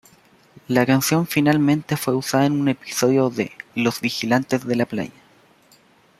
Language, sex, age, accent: Spanish, male, 19-29, Chileno: Chile, Cuyo